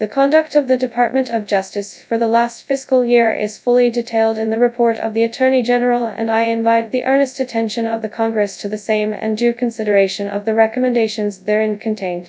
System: TTS, FastPitch